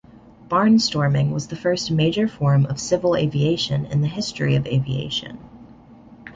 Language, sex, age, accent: English, male, under 19, United States English